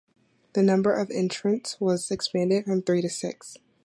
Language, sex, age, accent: English, female, 19-29, United States English